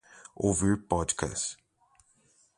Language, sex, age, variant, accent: Portuguese, male, 19-29, Portuguese (Brasil), Paulista